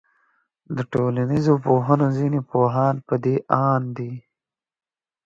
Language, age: Pashto, 19-29